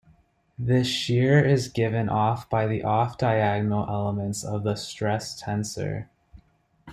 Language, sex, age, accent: English, male, 19-29, United States English